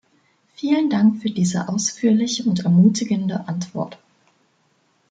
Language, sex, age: German, female, 19-29